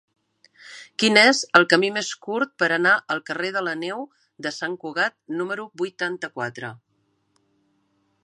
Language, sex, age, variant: Catalan, female, 60-69, Central